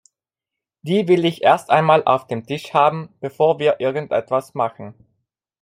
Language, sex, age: German, male, 30-39